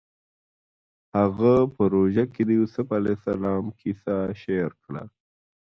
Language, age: Pashto, 19-29